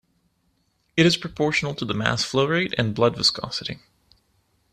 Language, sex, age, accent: English, male, 19-29, Canadian English